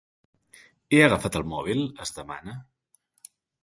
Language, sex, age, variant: Catalan, male, 19-29, Central